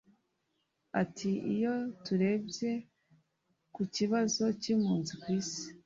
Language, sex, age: Kinyarwanda, female, 30-39